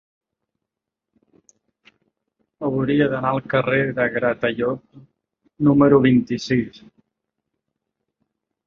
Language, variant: Catalan, Central